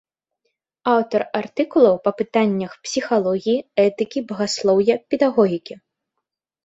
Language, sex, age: Belarusian, female, 19-29